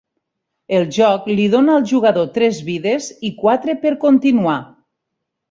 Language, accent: Catalan, Ebrenc